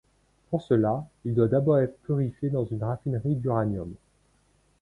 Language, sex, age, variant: French, male, 40-49, Français de métropole